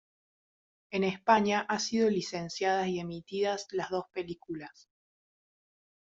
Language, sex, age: Spanish, female, 19-29